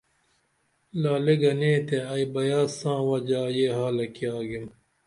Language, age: Dameli, 40-49